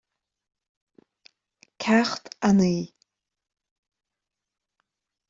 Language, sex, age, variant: Irish, female, 30-39, Gaeilge Chonnacht